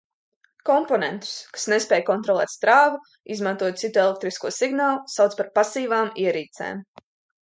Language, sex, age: Latvian, female, under 19